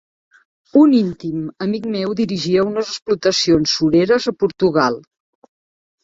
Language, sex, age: Catalan, female, 50-59